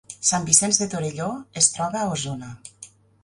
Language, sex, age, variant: Catalan, female, 40-49, Nord-Occidental